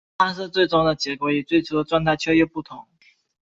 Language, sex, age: Chinese, male, 19-29